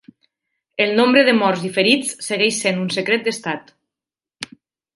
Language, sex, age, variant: Catalan, female, 30-39, Nord-Occidental